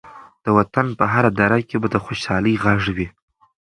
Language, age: Pashto, 19-29